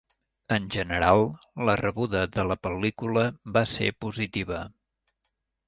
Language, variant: Catalan, Central